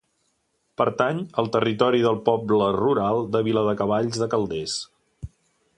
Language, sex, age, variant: Catalan, male, 50-59, Central